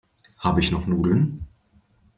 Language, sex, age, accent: German, male, 50-59, Deutschland Deutsch